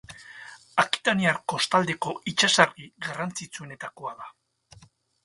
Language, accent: Basque, Mendebalekoa (Araba, Bizkaia, Gipuzkoako mendebaleko herri batzuk)